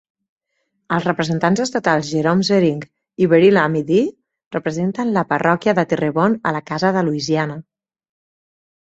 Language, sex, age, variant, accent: Catalan, female, 40-49, Central, Barcelonès